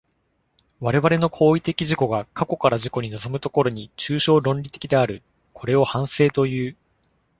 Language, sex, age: Japanese, male, 19-29